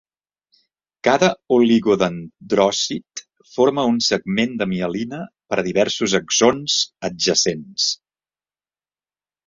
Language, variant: Catalan, Central